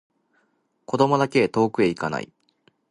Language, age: Japanese, 19-29